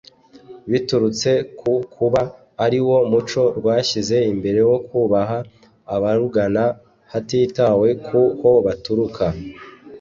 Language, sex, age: Kinyarwanda, male, 19-29